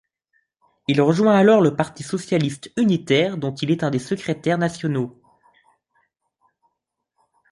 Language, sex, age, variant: French, male, under 19, Français de métropole